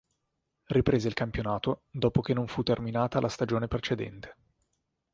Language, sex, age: Italian, male, 19-29